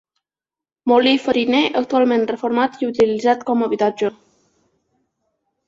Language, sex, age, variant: Catalan, male, 40-49, Balear